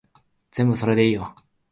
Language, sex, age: Japanese, male, under 19